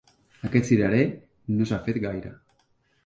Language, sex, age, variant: Catalan, male, 40-49, Central